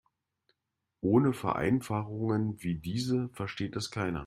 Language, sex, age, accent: German, male, 50-59, Deutschland Deutsch